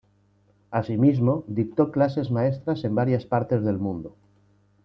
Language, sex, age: Spanish, male, 40-49